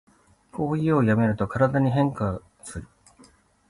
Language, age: Japanese, 40-49